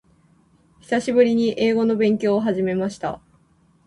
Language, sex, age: Japanese, female, 19-29